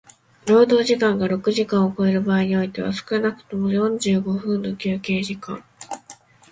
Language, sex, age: Japanese, female, 19-29